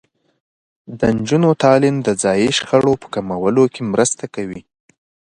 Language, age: Pashto, 19-29